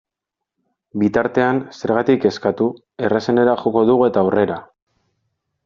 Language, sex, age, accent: Basque, male, 19-29, Erdialdekoa edo Nafarra (Gipuzkoa, Nafarroa)